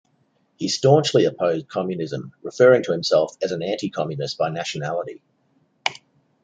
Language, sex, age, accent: English, male, 30-39, Australian English